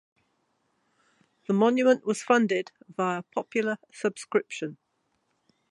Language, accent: English, England English